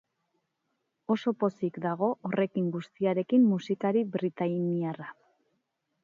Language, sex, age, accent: Basque, female, 40-49, Mendebalekoa (Araba, Bizkaia, Gipuzkoako mendebaleko herri batzuk)